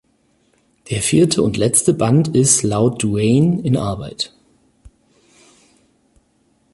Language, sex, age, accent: German, male, 30-39, Deutschland Deutsch